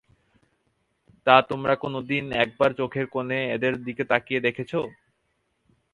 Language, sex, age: Bengali, male, 19-29